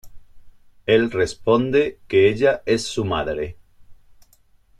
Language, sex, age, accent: Spanish, male, 40-49, España: Sur peninsular (Andalucia, Extremadura, Murcia)